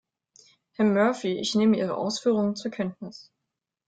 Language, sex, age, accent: German, female, 19-29, Deutschland Deutsch